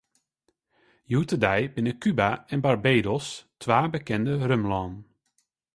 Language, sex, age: Western Frisian, male, 19-29